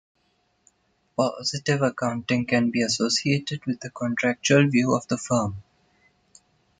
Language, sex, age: English, male, under 19